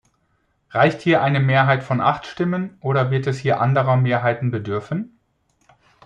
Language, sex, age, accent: German, male, 40-49, Deutschland Deutsch